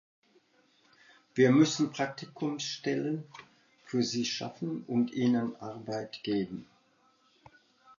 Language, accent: German, Deutschland Deutsch